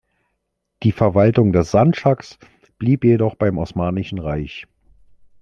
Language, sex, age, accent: German, male, 40-49, Deutschland Deutsch